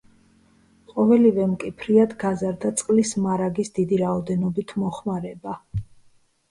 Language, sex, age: Georgian, female, 40-49